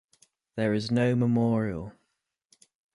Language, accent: English, England English